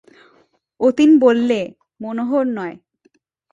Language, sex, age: Bengali, female, 19-29